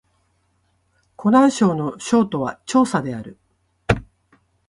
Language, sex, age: Japanese, female, 60-69